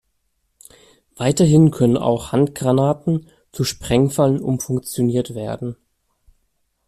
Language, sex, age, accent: German, male, 19-29, Deutschland Deutsch